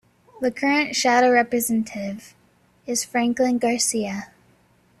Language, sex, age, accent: English, female, 19-29, United States English